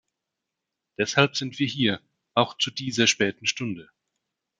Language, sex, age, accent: German, male, 30-39, Deutschland Deutsch